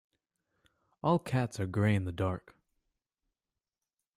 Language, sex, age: English, male, 19-29